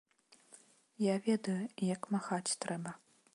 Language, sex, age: Belarusian, female, 19-29